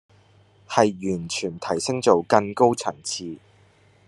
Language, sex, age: Cantonese, male, under 19